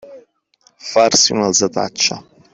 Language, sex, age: Italian, male, 40-49